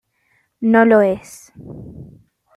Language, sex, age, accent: Spanish, female, under 19, Chileno: Chile, Cuyo